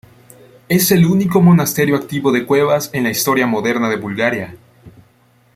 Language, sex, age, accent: Spanish, male, 19-29, América central